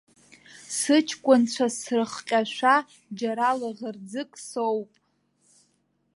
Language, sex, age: Abkhazian, female, under 19